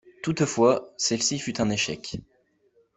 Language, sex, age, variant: French, male, 19-29, Français de métropole